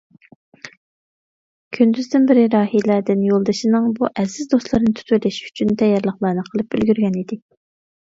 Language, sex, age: Uyghur, female, 30-39